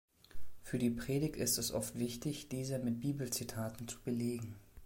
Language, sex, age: German, male, 19-29